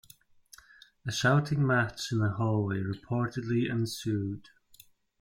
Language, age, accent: English, 30-39, Irish English